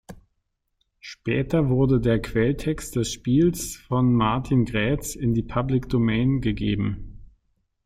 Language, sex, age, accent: German, male, 50-59, Deutschland Deutsch